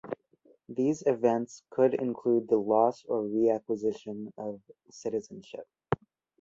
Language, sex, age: English, male, 19-29